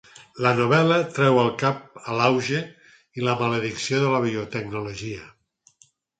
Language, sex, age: Catalan, male, 60-69